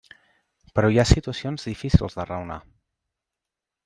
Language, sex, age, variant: Catalan, male, 30-39, Central